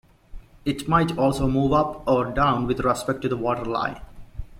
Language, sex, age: English, male, 19-29